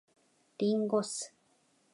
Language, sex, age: Japanese, female, 40-49